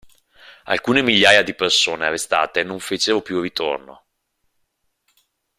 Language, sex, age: Italian, male, 30-39